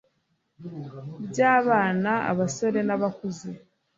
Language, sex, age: Kinyarwanda, female, 30-39